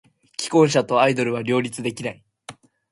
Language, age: Japanese, under 19